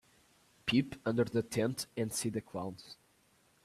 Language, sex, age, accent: English, male, 19-29, United States English